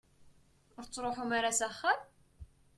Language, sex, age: Kabyle, female, 19-29